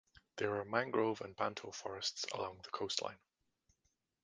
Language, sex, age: English, male, 30-39